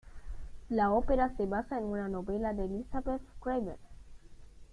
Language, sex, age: Spanish, male, under 19